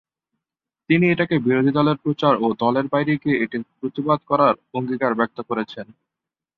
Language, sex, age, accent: Bengali, male, under 19, Native